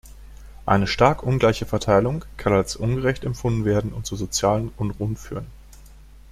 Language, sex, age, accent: German, male, 40-49, Deutschland Deutsch